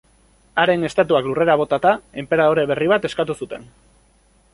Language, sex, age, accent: Basque, male, 19-29, Erdialdekoa edo Nafarra (Gipuzkoa, Nafarroa)